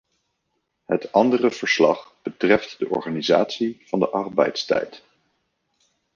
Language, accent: Dutch, Nederlands Nederlands